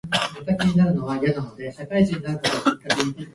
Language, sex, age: Japanese, female, 19-29